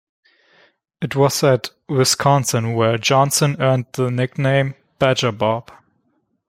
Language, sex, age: English, male, 19-29